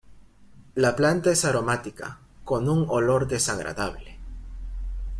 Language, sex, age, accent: Spanish, male, under 19, Andino-Pacífico: Colombia, Perú, Ecuador, oeste de Bolivia y Venezuela andina